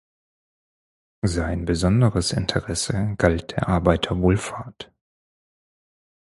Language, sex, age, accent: German, male, 30-39, Deutschland Deutsch